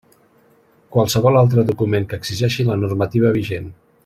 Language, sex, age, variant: Catalan, male, 40-49, Central